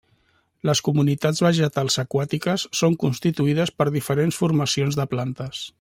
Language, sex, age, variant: Catalan, male, 50-59, Central